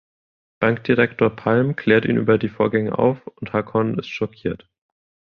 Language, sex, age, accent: German, male, 19-29, Deutschland Deutsch